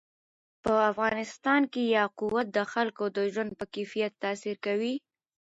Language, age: Pashto, under 19